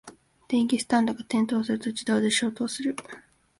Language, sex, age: Japanese, female, 19-29